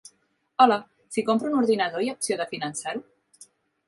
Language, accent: Catalan, Barcelona